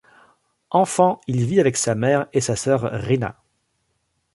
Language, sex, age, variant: French, male, 40-49, Français de métropole